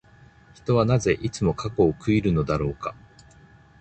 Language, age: Japanese, 40-49